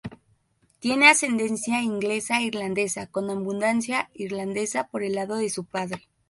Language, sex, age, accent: Spanish, female, 19-29, México